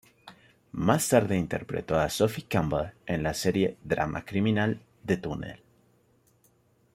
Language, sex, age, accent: Spanish, male, 19-29, México